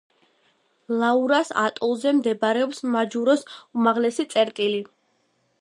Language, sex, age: Georgian, female, 50-59